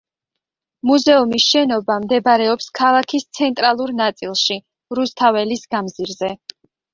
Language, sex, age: Georgian, female, 19-29